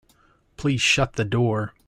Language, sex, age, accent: English, male, 19-29, United States English